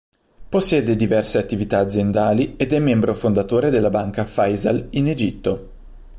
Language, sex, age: Italian, male, 30-39